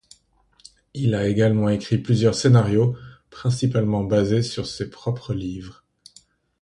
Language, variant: French, Français d'Europe